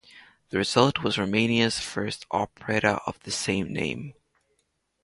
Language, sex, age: English, male, under 19